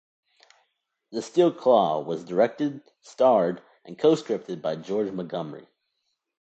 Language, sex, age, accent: English, male, under 19, United States English